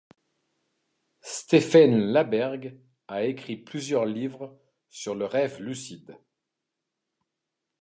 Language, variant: French, Français de métropole